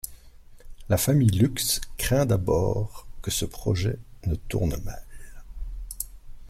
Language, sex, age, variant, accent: French, male, 30-39, Français d'Europe, Français de Belgique